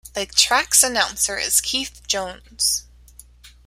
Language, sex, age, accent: English, female, 30-39, United States English